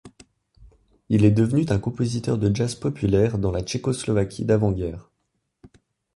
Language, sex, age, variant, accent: French, male, 19-29, Français d'Europe, Français de Suisse